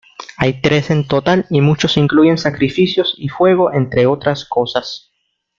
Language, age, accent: Spanish, 90+, Caribe: Cuba, Venezuela, Puerto Rico, República Dominicana, Panamá, Colombia caribeña, México caribeño, Costa del golfo de México